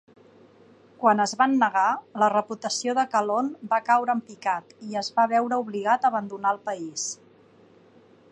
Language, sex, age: Catalan, female, 40-49